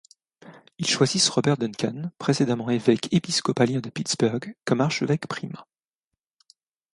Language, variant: French, Français de métropole